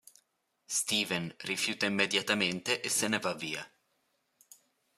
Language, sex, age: Italian, male, under 19